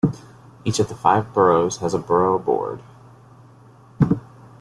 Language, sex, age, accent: English, male, 19-29, United States English